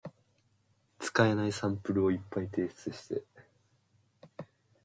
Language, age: English, 19-29